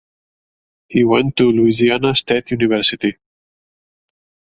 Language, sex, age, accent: English, male, 30-39, England English